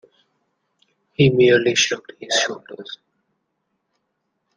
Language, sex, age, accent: English, male, 19-29, India and South Asia (India, Pakistan, Sri Lanka)